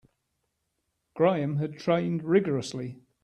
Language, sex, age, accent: English, male, 60-69, England English